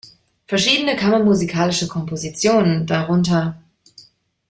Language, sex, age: German, female, 30-39